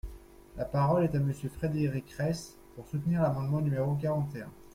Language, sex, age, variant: French, male, 19-29, Français de métropole